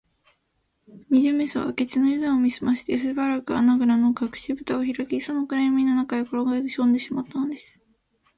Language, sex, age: Japanese, female, 19-29